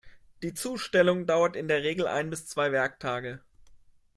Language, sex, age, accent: German, male, 19-29, Deutschland Deutsch